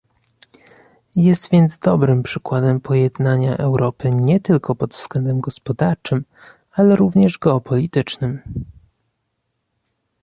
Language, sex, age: Polish, male, 19-29